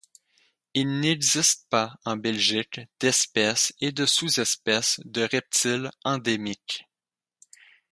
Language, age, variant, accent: French, 19-29, Français d'Amérique du Nord, Français du Canada